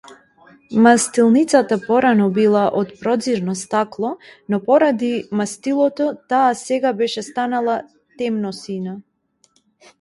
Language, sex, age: Macedonian, female, 30-39